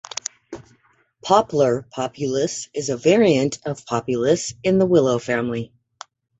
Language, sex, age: English, female, 40-49